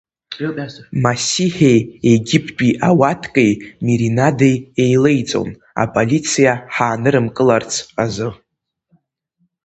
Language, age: Abkhazian, under 19